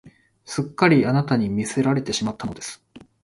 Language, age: Japanese, 30-39